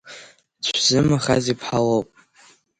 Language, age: Abkhazian, under 19